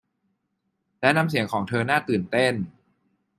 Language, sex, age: Thai, male, 19-29